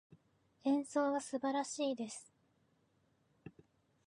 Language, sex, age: Japanese, female, 19-29